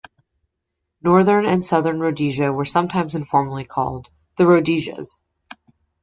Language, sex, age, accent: English, female, 19-29, United States English